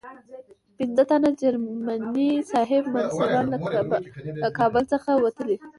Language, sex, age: Pashto, female, under 19